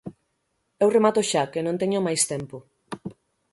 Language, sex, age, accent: Galician, female, 19-29, Central (gheada); Oriental (común en zona oriental)